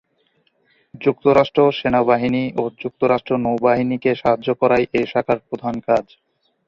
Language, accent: Bengali, Native